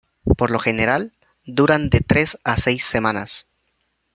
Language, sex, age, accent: Spanish, male, 19-29, América central